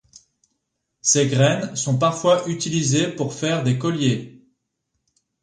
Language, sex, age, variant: French, male, 30-39, Français de métropole